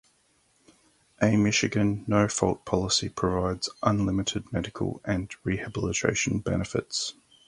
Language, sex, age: English, male, 40-49